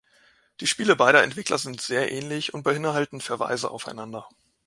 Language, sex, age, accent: German, male, 19-29, Deutschland Deutsch